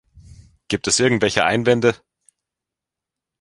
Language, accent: German, Deutschland Deutsch